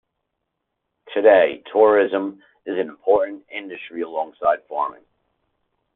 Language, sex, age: English, male, 40-49